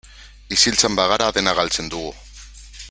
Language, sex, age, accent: Basque, male, 30-39, Mendebalekoa (Araba, Bizkaia, Gipuzkoako mendebaleko herri batzuk)